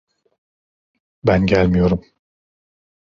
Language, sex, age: Turkish, male, 30-39